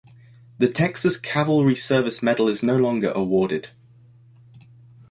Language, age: English, 19-29